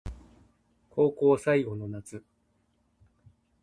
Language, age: Japanese, 50-59